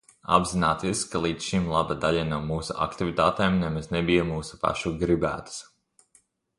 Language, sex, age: Latvian, male, under 19